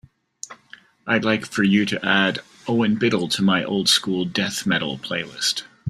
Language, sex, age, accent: English, male, 40-49, Canadian English